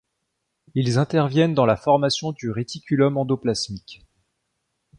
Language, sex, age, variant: French, male, 30-39, Français de métropole